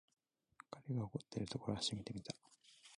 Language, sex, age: Japanese, male, 19-29